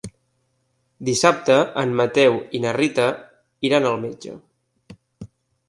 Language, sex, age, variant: Catalan, male, 30-39, Septentrional